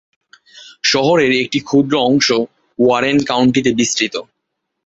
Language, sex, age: Bengali, male, 19-29